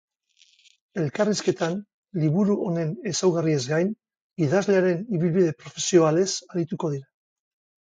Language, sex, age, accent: Basque, male, 50-59, Mendebalekoa (Araba, Bizkaia, Gipuzkoako mendebaleko herri batzuk)